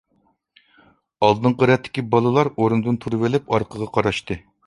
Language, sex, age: Uyghur, male, 40-49